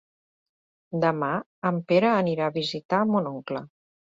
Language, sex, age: Catalan, female, 60-69